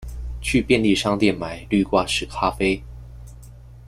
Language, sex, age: Chinese, male, 19-29